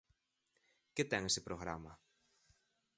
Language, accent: Galician, Atlántico (seseo e gheada)